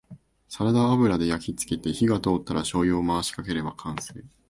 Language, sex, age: Japanese, male, 19-29